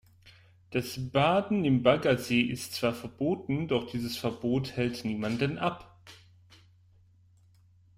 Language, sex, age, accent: German, male, 30-39, Deutschland Deutsch